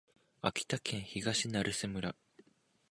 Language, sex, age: Japanese, male, 19-29